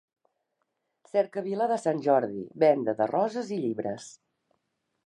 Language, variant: Catalan, Septentrional